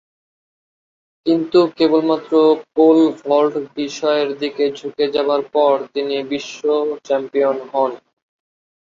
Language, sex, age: Bengali, male, 19-29